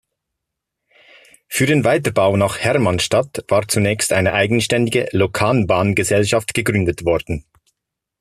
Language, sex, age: German, male, 30-39